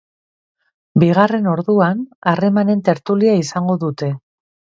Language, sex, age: Basque, female, 40-49